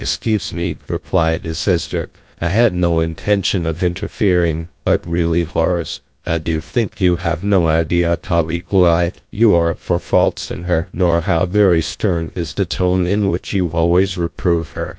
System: TTS, GlowTTS